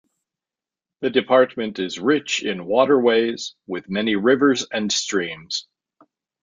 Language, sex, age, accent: English, male, 50-59, United States English